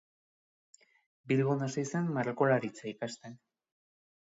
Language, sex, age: Basque, male, 30-39